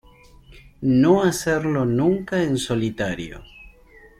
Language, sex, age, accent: Spanish, male, 40-49, Rioplatense: Argentina, Uruguay, este de Bolivia, Paraguay